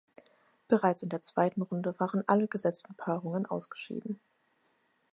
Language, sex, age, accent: German, female, 19-29, Deutschland Deutsch